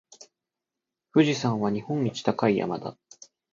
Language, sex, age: Japanese, male, 19-29